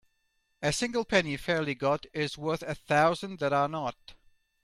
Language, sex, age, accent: English, male, 40-49, England English